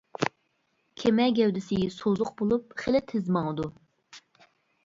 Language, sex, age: Uyghur, female, 30-39